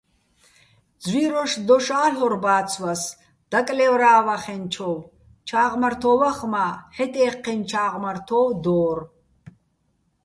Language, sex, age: Bats, female, 60-69